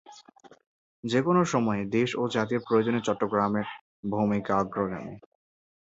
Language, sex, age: Bengali, male, under 19